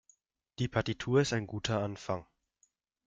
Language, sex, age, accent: German, male, 19-29, Deutschland Deutsch